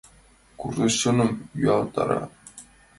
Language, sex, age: Mari, male, under 19